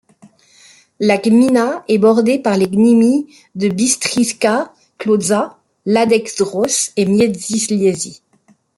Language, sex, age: French, female, 50-59